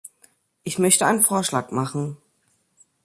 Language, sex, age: German, male, under 19